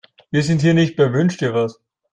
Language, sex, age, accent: German, male, 19-29, Österreichisches Deutsch